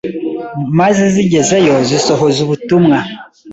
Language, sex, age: Kinyarwanda, male, 19-29